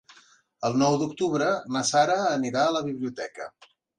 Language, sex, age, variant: Catalan, male, 30-39, Central